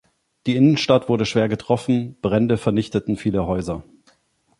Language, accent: German, Deutschland Deutsch